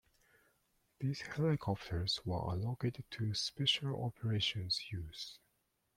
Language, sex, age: English, male, 40-49